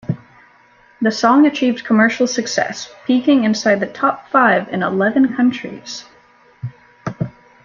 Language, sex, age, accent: English, female, 19-29, United States English